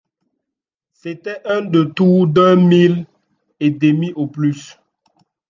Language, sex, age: French, male, 19-29